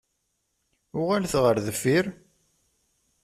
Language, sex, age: Kabyle, male, 30-39